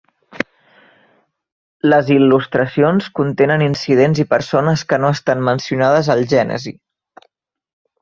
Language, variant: Catalan, Central